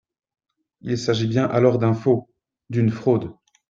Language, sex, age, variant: French, male, 30-39, Français de métropole